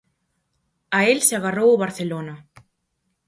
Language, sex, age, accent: Galician, female, 19-29, Atlántico (seseo e gheada)